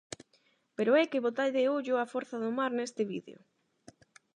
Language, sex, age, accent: Galician, female, 19-29, Atlántico (seseo e gheada); Normativo (estándar); Neofalante